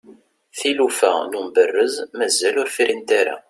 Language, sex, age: Kabyle, male, 30-39